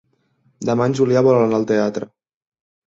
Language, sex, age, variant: Catalan, male, 19-29, Central